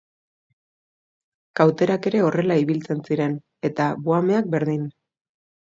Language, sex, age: Basque, female, 30-39